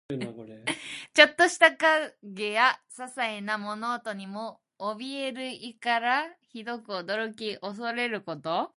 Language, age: Japanese, 19-29